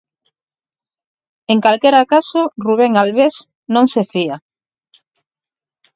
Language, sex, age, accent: Galician, female, 40-49, Normativo (estándar)